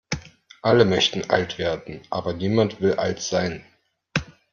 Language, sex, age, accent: German, male, 30-39, Deutschland Deutsch